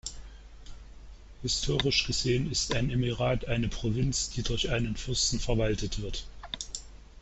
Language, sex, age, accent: German, male, 50-59, Deutschland Deutsch